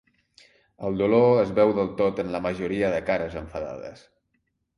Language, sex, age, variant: Catalan, male, 50-59, Central